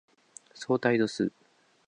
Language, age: Japanese, 19-29